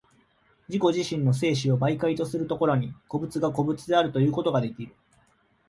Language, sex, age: Japanese, male, 30-39